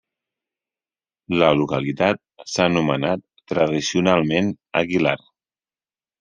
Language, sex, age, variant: Catalan, male, 30-39, Central